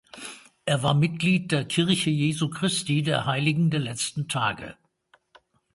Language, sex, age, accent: German, male, 60-69, Deutschland Deutsch